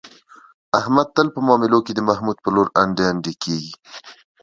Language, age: Pashto, 19-29